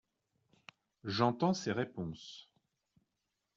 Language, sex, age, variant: French, male, 30-39, Français de métropole